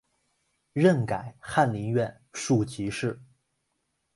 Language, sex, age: Chinese, male, 19-29